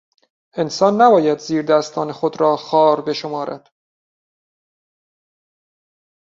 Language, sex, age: Persian, male, 40-49